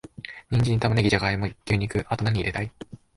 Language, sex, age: Japanese, male, under 19